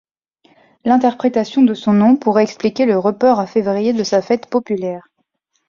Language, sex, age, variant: French, female, 19-29, Français de métropole